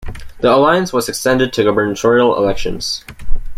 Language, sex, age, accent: English, male, under 19, United States English